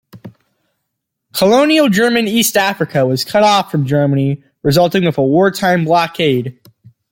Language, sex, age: English, male, under 19